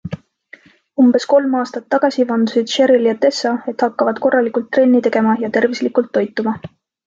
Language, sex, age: Estonian, female, 19-29